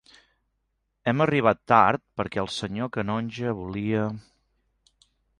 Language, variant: Catalan, Nord-Occidental